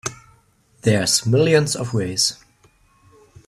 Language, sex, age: English, male, 19-29